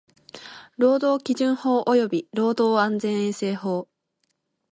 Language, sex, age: Japanese, female, 19-29